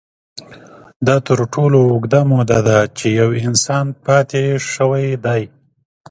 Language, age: Pashto, 30-39